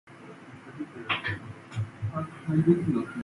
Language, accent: English, United States English